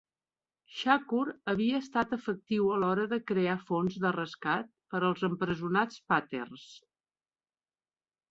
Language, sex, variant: Catalan, female, Central